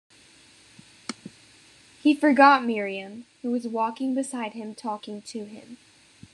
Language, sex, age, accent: English, female, under 19, United States English